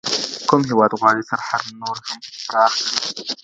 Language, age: Pashto, 30-39